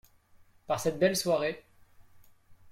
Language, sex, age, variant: French, male, 19-29, Français de métropole